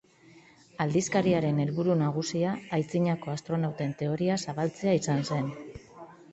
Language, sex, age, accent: Basque, female, 40-49, Mendebalekoa (Araba, Bizkaia, Gipuzkoako mendebaleko herri batzuk)